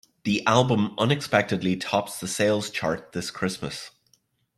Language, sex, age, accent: English, male, 40-49, Irish English